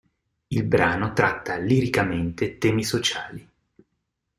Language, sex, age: Italian, male, 40-49